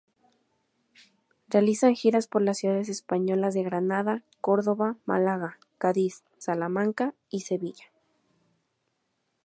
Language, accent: Spanish, México